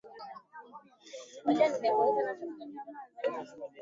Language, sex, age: Swahili, male, 19-29